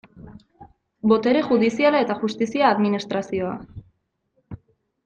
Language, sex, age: Basque, male, under 19